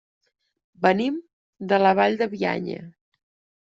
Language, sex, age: Catalan, female, 30-39